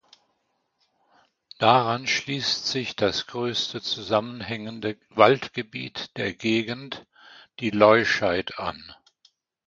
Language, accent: German, Deutschland Deutsch